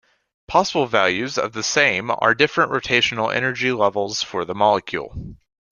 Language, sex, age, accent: English, male, under 19, United States English